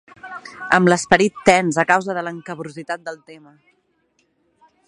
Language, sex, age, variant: Catalan, female, 40-49, Central